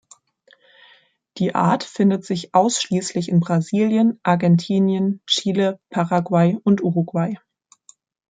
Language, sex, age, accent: German, female, 30-39, Deutschland Deutsch